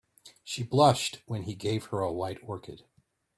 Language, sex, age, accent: English, male, 40-49, United States English